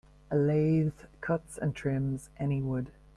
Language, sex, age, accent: English, female, 50-59, Irish English